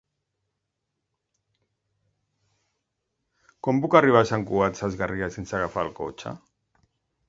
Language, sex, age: Catalan, male, 50-59